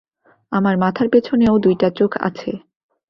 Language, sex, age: Bengali, female, 19-29